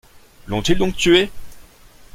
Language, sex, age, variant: French, male, 19-29, Français de métropole